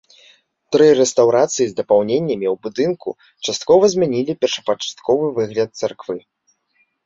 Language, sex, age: Belarusian, male, 19-29